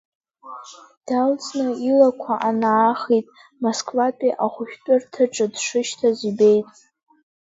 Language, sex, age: Abkhazian, female, under 19